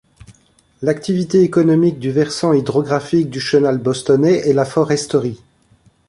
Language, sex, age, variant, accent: French, male, 30-39, Français d'Europe, Français de Belgique